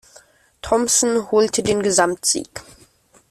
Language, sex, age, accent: German, male, under 19, Deutschland Deutsch